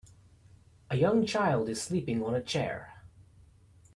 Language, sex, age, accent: English, male, 30-39, United States English